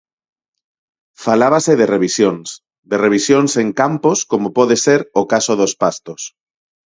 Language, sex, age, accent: Galician, male, 30-39, Neofalante